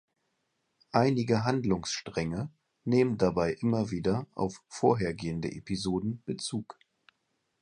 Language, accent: German, Deutschland Deutsch; Hochdeutsch